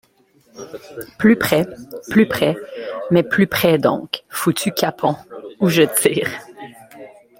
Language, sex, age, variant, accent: French, female, 19-29, Français d'Amérique du Nord, Français du Canada